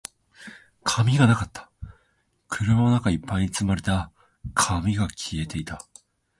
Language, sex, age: Japanese, male, 19-29